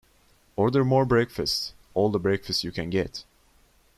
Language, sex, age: English, male, 19-29